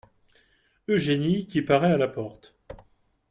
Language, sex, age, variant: French, male, 40-49, Français de métropole